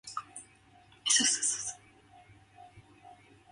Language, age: English, 19-29